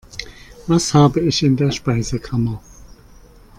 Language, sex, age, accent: German, male, 50-59, Deutschland Deutsch